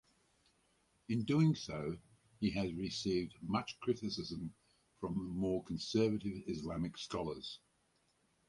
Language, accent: English, Australian English